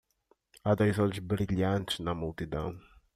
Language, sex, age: Portuguese, male, 30-39